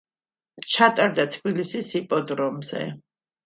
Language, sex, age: Georgian, female, 50-59